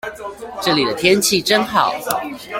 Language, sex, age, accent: Chinese, female, 19-29, 出生地：宜蘭縣